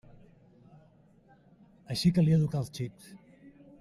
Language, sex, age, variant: Catalan, male, 30-39, Central